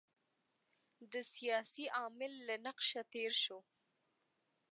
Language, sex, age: Pashto, female, 19-29